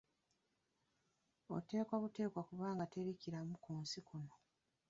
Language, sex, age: Ganda, female, 40-49